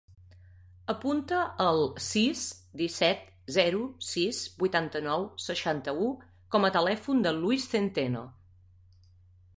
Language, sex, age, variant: Catalan, female, 40-49, Nord-Occidental